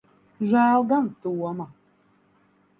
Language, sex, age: Latvian, female, 40-49